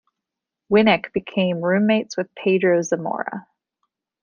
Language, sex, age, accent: English, female, 30-39, United States English